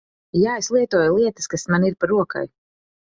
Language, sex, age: Latvian, female, 19-29